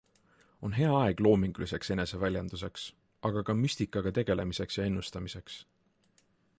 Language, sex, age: Estonian, male, 19-29